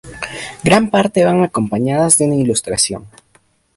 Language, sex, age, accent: Spanish, male, under 19, Andino-Pacífico: Colombia, Perú, Ecuador, oeste de Bolivia y Venezuela andina